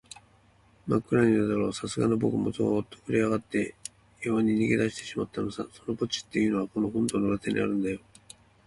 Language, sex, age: Japanese, male, 50-59